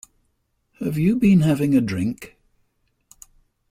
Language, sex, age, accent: English, male, 70-79, England English